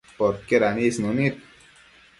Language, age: Matsés, 19-29